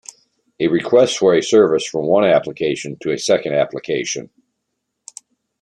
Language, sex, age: English, male, 60-69